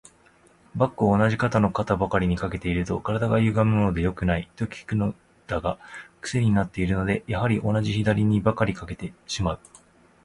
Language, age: Japanese, 30-39